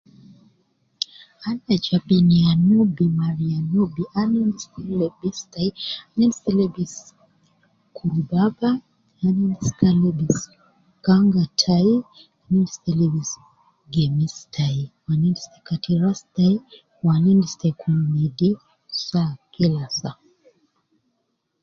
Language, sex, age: Nubi, female, 50-59